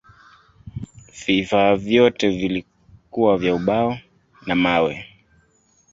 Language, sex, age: Swahili, male, 19-29